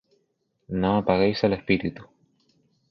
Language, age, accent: Spanish, 19-29, España: Islas Canarias